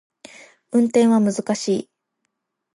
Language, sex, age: Japanese, female, 19-29